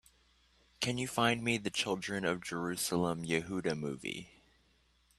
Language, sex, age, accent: English, male, 19-29, United States English